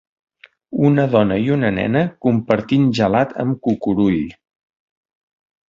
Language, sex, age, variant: Catalan, male, 60-69, Central